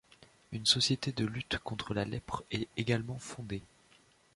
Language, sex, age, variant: French, male, 19-29, Français de métropole